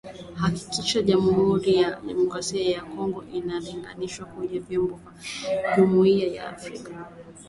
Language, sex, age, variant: Swahili, female, 19-29, Kiswahili Sanifu (EA)